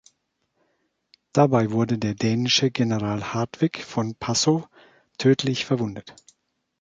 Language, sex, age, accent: German, male, 40-49, Deutschland Deutsch